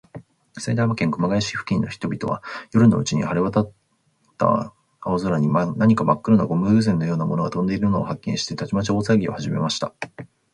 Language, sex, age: Japanese, male, 19-29